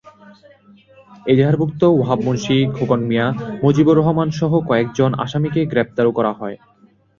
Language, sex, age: Bengali, male, 19-29